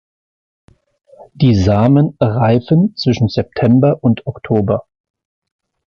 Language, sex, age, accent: German, male, 50-59, Deutschland Deutsch